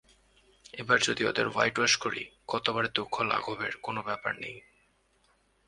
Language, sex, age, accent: Bengali, male, 19-29, শুদ্ধ